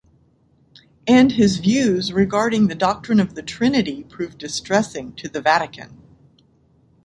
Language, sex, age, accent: English, female, 60-69, United States English